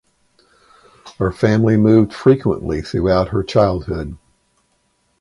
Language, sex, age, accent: English, male, 60-69, United States English